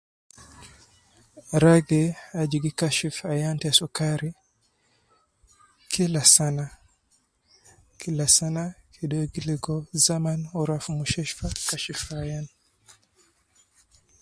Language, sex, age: Nubi, male, 19-29